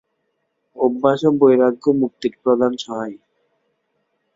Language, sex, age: Bengali, male, 19-29